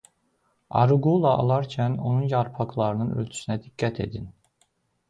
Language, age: Azerbaijani, 30-39